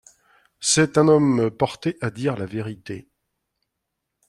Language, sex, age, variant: French, male, 50-59, Français de métropole